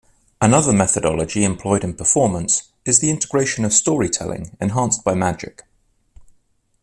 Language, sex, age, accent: English, male, 30-39, England English